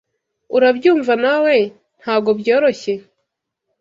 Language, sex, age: Kinyarwanda, female, 19-29